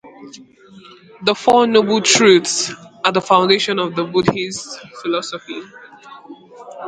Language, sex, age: English, female, 19-29